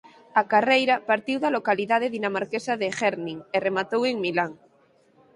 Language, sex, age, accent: Galician, female, 19-29, Normativo (estándar)